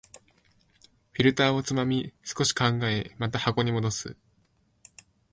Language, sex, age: Japanese, male, under 19